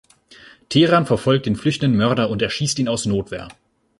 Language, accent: German, Deutschland Deutsch